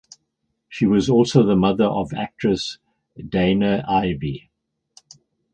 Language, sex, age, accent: English, male, 60-69, England English